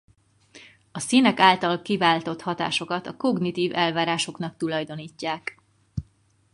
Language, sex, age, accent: Hungarian, female, 30-39, budapesti